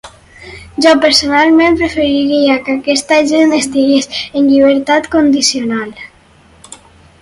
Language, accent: Catalan, valencià